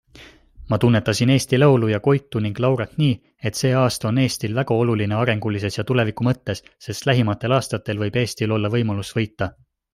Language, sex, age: Estonian, male, 19-29